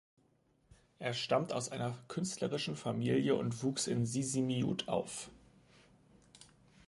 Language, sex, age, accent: German, male, 19-29, Deutschland Deutsch